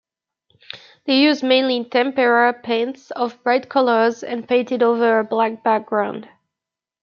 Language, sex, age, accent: English, female, 19-29, Canadian English